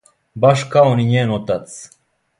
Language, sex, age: Serbian, male, 19-29